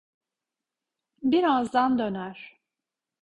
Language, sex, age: Turkish, female, 40-49